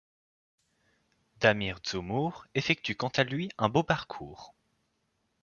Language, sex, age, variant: French, male, under 19, Français de métropole